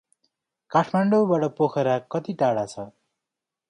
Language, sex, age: Nepali, male, 19-29